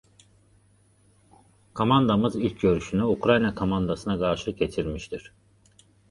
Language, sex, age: Azerbaijani, male, 30-39